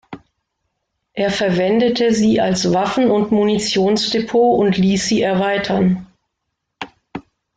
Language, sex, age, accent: German, female, 50-59, Deutschland Deutsch